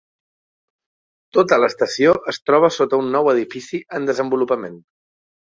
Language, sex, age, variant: Catalan, male, 30-39, Central